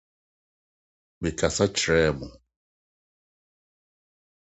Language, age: Akan, 60-69